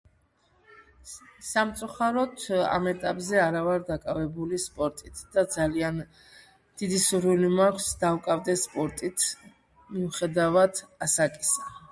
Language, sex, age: Georgian, female, 50-59